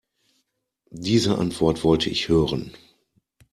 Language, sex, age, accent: German, male, 40-49, Deutschland Deutsch